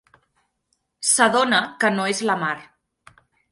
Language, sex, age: Catalan, female, 19-29